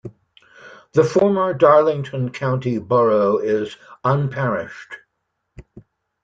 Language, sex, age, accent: English, male, 60-69, United States English